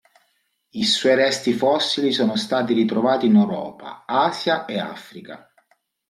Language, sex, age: Italian, male, 40-49